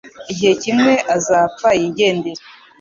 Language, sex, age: Kinyarwanda, female, 50-59